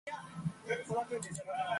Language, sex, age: English, female, 19-29